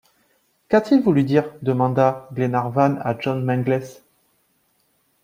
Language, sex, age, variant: French, male, 30-39, Français de métropole